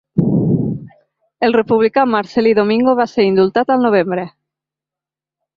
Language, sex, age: Catalan, female, 50-59